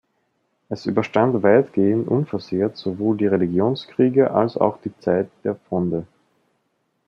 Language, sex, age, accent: German, male, 19-29, Österreichisches Deutsch